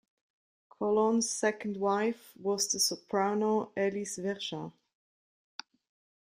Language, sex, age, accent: English, female, 30-39, United States English